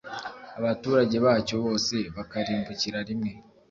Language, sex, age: Kinyarwanda, male, 19-29